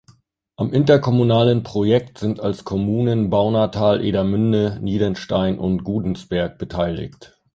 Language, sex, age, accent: German, male, 40-49, Deutschland Deutsch